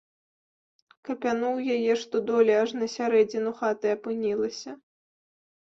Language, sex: Belarusian, female